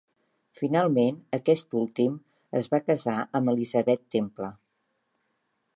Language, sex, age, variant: Catalan, female, 40-49, Central